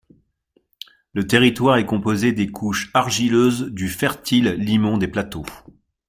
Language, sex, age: French, male, 40-49